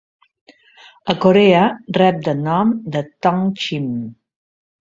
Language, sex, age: Catalan, female, 70-79